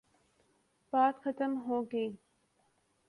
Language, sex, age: Urdu, female, 19-29